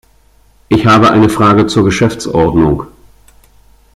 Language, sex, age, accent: German, male, 50-59, Deutschland Deutsch